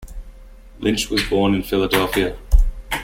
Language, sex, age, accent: English, male, 19-29, Australian English